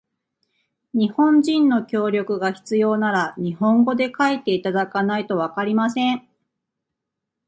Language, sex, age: Japanese, female, 40-49